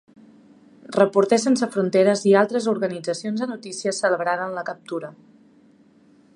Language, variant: Catalan, Central